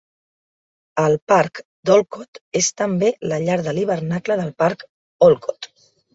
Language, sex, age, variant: Catalan, female, 30-39, Central